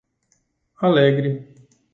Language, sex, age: Portuguese, male, 60-69